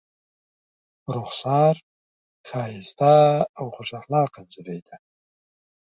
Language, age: Pashto, 60-69